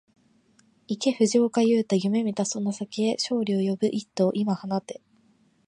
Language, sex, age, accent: Japanese, female, 19-29, 標準語